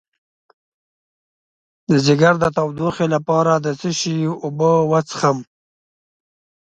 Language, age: Pashto, 30-39